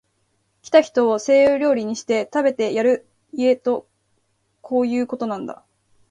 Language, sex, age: Japanese, female, 19-29